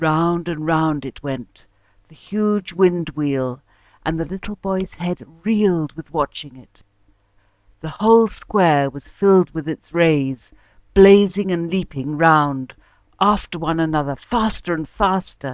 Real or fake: real